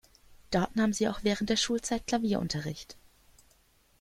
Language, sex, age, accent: German, female, 30-39, Deutschland Deutsch